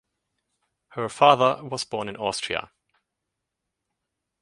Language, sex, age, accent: English, male, 40-49, United States English